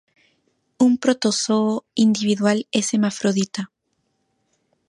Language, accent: Spanish, Andino-Pacífico: Colombia, Perú, Ecuador, oeste de Bolivia y Venezuela andina